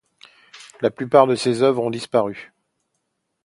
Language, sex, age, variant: French, male, 40-49, Français de métropole